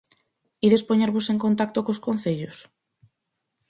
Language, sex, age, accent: Galician, female, 19-29, Normativo (estándar)